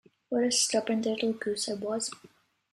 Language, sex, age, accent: English, male, 30-39, United States English